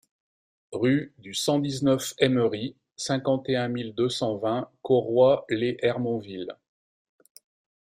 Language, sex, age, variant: French, male, 50-59, Français de métropole